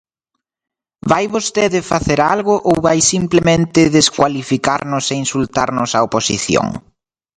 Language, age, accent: Galician, 19-29, Oriental (común en zona oriental)